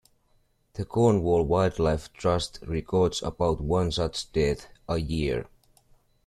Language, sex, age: English, male, 30-39